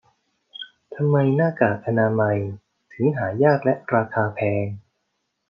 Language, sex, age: Thai, male, 40-49